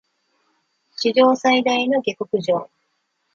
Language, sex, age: Japanese, female, 40-49